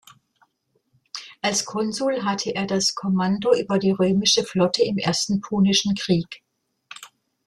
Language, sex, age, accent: German, female, 60-69, Deutschland Deutsch